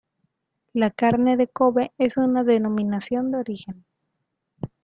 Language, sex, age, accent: Spanish, female, 19-29, México